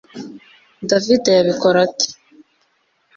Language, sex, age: Kinyarwanda, female, 19-29